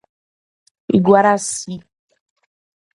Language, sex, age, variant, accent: Portuguese, female, 30-39, Portuguese (Brasil), Mineiro